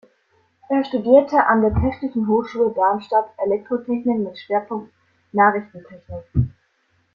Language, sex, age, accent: German, female, under 19, Deutschland Deutsch